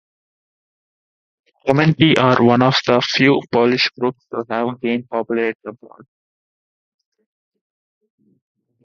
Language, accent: English, India and South Asia (India, Pakistan, Sri Lanka)